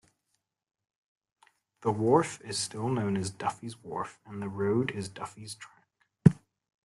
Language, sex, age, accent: English, male, 19-29, England English